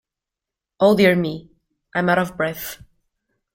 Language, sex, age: English, female, 19-29